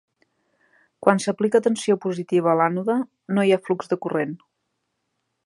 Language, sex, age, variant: Catalan, female, 30-39, Central